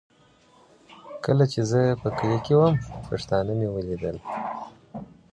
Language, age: Pashto, 30-39